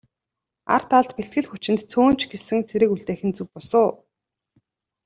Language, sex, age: Mongolian, female, 19-29